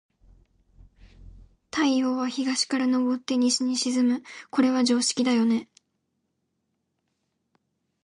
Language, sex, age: Japanese, female, under 19